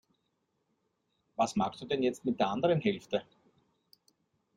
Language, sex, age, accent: German, male, 40-49, Österreichisches Deutsch